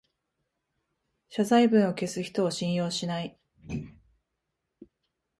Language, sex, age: Japanese, female, 30-39